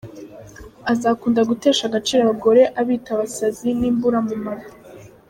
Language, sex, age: Kinyarwanda, female, under 19